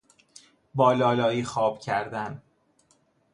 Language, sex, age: Persian, male, 30-39